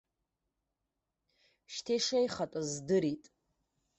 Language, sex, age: Abkhazian, female, 30-39